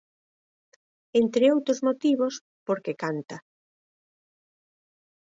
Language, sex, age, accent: Galician, female, 50-59, Oriental (común en zona oriental)